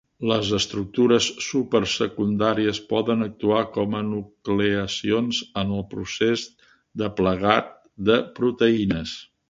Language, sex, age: Catalan, male, 70-79